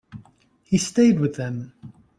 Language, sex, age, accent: English, male, 40-49, United States English